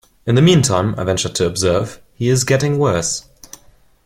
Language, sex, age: English, male, 19-29